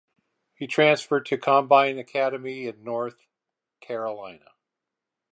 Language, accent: English, United States English